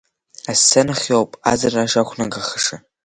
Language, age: Abkhazian, under 19